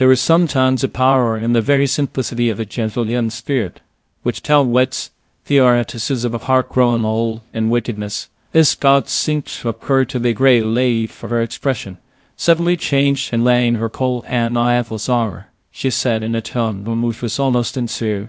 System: TTS, VITS